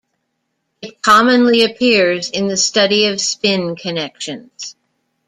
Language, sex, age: English, female, 60-69